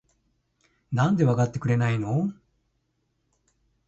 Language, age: Japanese, 70-79